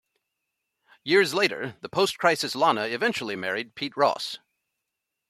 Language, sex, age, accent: English, male, 50-59, United States English